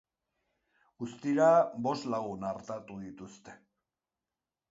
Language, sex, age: Basque, male, 60-69